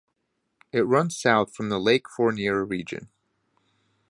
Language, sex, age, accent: English, male, 19-29, United States English